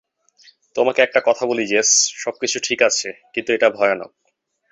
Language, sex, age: Bengali, male, 19-29